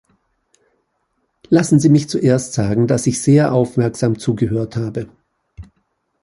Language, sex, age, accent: German, male, 50-59, Österreichisches Deutsch